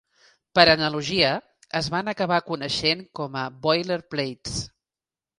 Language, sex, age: Catalan, female, 50-59